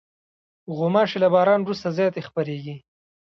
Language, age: Pashto, 19-29